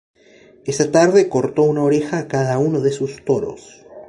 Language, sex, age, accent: Spanish, male, 19-29, Chileno: Chile, Cuyo